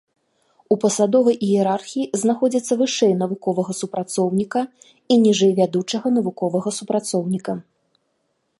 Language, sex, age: Belarusian, female, 30-39